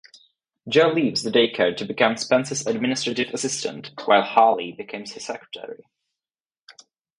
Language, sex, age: English, male, under 19